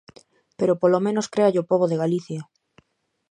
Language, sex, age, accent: Galician, female, 19-29, Normativo (estándar)